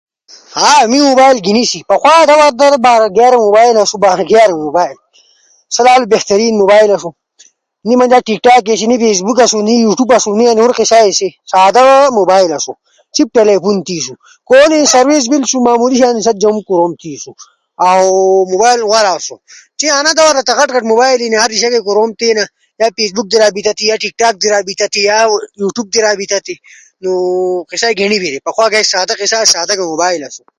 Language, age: Ushojo, under 19